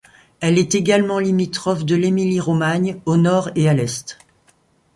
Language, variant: French, Français de métropole